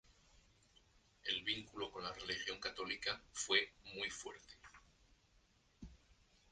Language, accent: Spanish, España: Centro-Sur peninsular (Madrid, Toledo, Castilla-La Mancha)